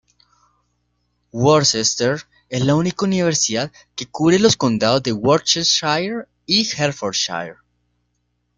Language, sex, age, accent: Spanish, male, 19-29, Andino-Pacífico: Colombia, Perú, Ecuador, oeste de Bolivia y Venezuela andina